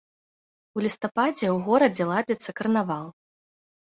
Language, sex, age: Belarusian, female, 19-29